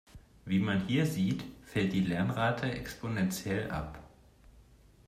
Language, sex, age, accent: German, male, 19-29, Deutschland Deutsch